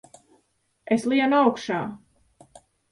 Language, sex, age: Latvian, female, 40-49